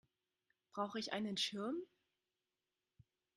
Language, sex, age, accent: German, female, 19-29, Deutschland Deutsch